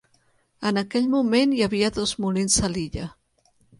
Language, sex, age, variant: Catalan, female, 40-49, Central